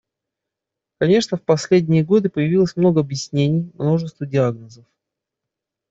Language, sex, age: Russian, male, 30-39